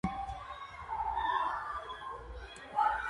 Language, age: Georgian, under 19